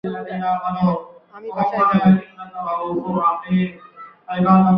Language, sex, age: Bengali, male, 30-39